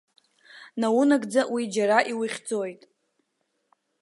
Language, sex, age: Abkhazian, female, 19-29